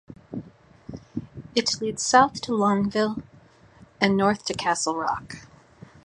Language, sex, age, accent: English, female, 40-49, United States English